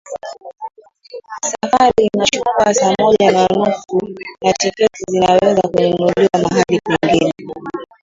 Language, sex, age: Swahili, female, 19-29